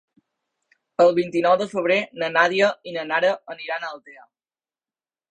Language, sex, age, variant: Catalan, male, under 19, Balear